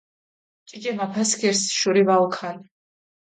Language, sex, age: Mingrelian, female, 19-29